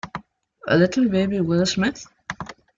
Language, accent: English, India and South Asia (India, Pakistan, Sri Lanka)